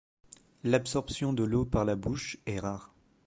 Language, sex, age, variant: French, male, 19-29, Français de métropole